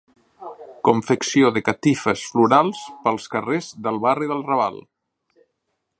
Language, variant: Catalan, Central